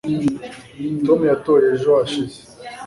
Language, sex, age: Kinyarwanda, male, under 19